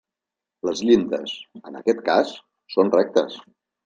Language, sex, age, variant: Catalan, male, 60-69, Central